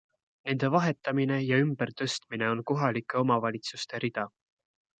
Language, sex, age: Estonian, male, 19-29